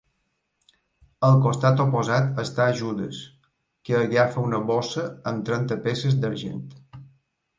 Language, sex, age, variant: Catalan, male, 50-59, Balear